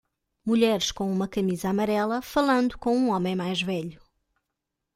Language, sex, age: Portuguese, female, 30-39